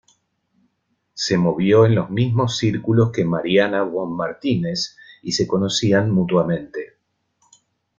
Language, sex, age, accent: Spanish, male, 50-59, Rioplatense: Argentina, Uruguay, este de Bolivia, Paraguay